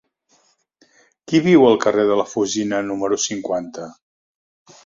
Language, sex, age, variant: Catalan, male, 60-69, Septentrional